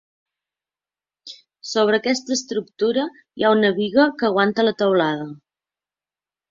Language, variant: Catalan, Central